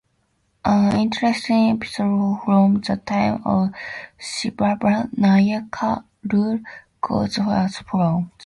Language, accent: English, United States English